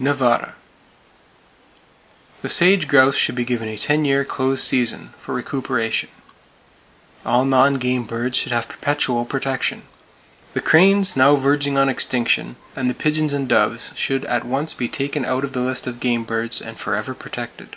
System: none